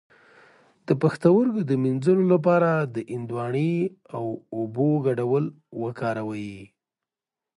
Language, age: Pashto, 40-49